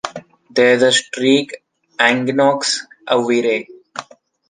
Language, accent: English, India and South Asia (India, Pakistan, Sri Lanka)